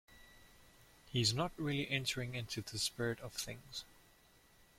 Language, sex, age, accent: English, male, 19-29, Southern African (South Africa, Zimbabwe, Namibia)